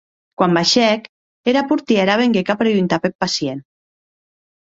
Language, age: Occitan, 50-59